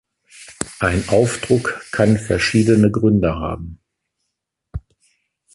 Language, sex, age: German, male, 70-79